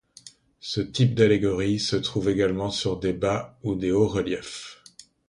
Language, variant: French, Français d'Europe